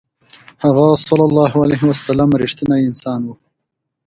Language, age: Pashto, 19-29